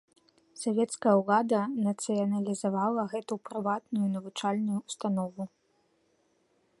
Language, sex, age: Belarusian, female, 19-29